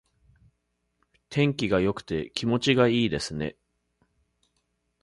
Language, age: Japanese, 40-49